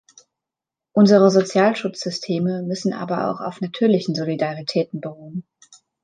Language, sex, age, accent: German, female, 19-29, Deutschland Deutsch